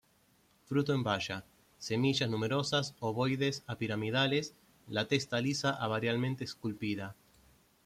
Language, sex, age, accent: Spanish, male, 30-39, Rioplatense: Argentina, Uruguay, este de Bolivia, Paraguay